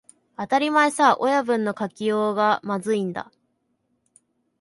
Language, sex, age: Japanese, male, 19-29